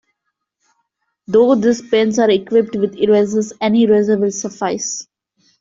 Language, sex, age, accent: English, female, 19-29, India and South Asia (India, Pakistan, Sri Lanka)